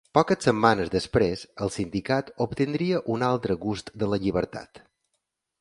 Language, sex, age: Catalan, male, 40-49